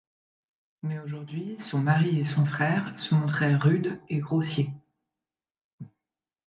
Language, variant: French, Français de métropole